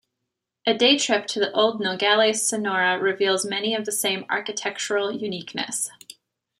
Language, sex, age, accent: English, female, 19-29, United States English